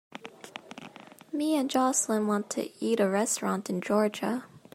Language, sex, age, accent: English, female, 19-29, United States English